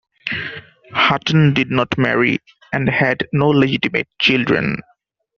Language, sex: English, male